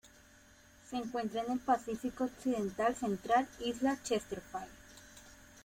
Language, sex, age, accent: Spanish, female, 19-29, Caribe: Cuba, Venezuela, Puerto Rico, República Dominicana, Panamá, Colombia caribeña, México caribeño, Costa del golfo de México